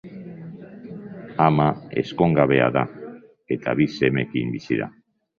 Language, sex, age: Basque, male, 60-69